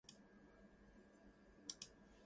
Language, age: English, 19-29